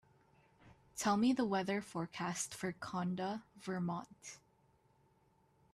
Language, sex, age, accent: English, female, 19-29, United States English